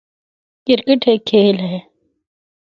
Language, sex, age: Northern Hindko, female, 19-29